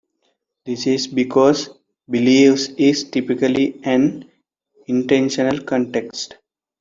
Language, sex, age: English, male, 19-29